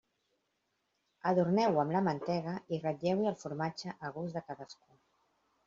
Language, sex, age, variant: Catalan, female, 40-49, Central